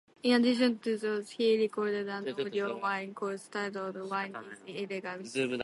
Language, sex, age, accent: English, female, under 19, United States English